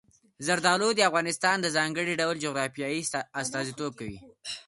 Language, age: Pashto, under 19